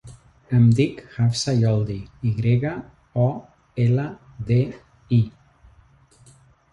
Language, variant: Catalan, Central